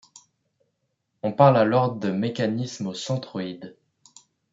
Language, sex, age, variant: French, male, under 19, Français de métropole